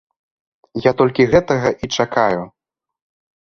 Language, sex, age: Belarusian, male, under 19